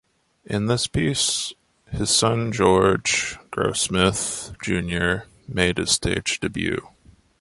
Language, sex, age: English, male, 19-29